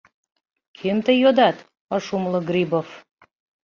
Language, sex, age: Mari, female, 40-49